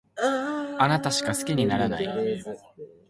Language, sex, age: Japanese, male, under 19